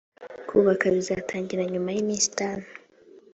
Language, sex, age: Kinyarwanda, female, 19-29